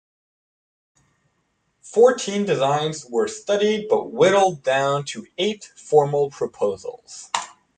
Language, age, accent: English, 19-29, United States English